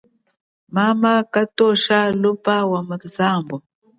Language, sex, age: Chokwe, female, 40-49